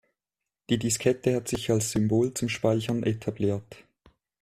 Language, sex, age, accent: German, male, 30-39, Schweizerdeutsch